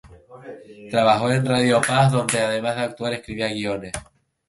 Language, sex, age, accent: Spanish, male, 19-29, España: Islas Canarias